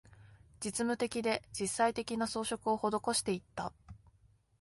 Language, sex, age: Japanese, female, 19-29